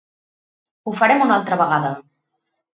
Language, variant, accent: Catalan, Central, central